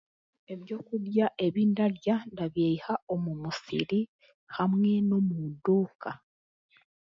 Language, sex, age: Chiga, female, 19-29